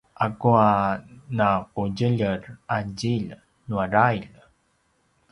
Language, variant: Paiwan, pinayuanan a kinaikacedasan (東排灣語)